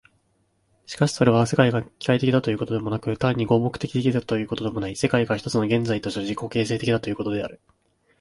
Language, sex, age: Japanese, male, 19-29